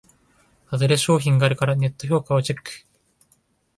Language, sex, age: Japanese, male, 19-29